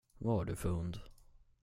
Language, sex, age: Swedish, male, under 19